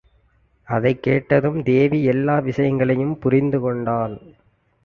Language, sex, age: Tamil, male, 19-29